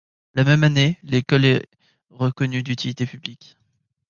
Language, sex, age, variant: French, male, 19-29, Français de métropole